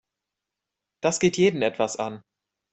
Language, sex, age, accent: German, male, 19-29, Deutschland Deutsch